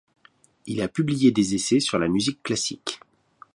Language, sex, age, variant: French, male, 40-49, Français de métropole